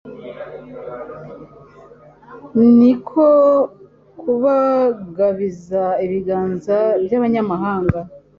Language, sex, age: Kinyarwanda, female, 40-49